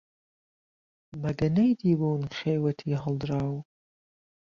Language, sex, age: Central Kurdish, male, 19-29